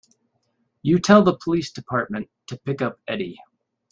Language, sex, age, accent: English, male, 19-29, United States English